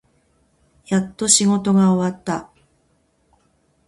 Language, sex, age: Japanese, female, 50-59